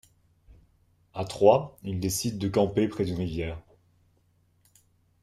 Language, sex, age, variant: French, male, 19-29, Français de métropole